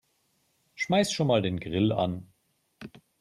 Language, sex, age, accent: German, male, 40-49, Deutschland Deutsch